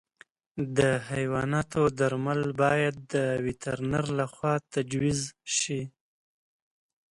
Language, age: Pashto, 30-39